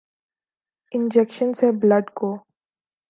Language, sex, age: Urdu, female, 19-29